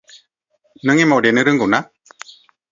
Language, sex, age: Bodo, female, 40-49